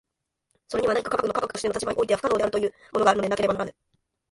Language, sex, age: Japanese, female, 19-29